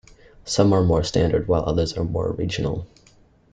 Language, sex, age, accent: English, male, under 19, Canadian English